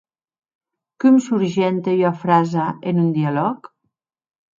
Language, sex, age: Occitan, female, 50-59